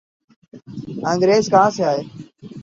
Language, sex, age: Urdu, male, 19-29